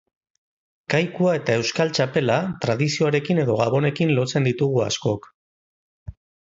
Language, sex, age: Basque, male, 40-49